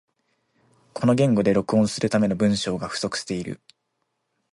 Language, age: Japanese, 19-29